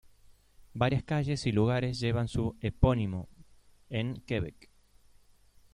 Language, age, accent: Spanish, 30-39, Rioplatense: Argentina, Uruguay, este de Bolivia, Paraguay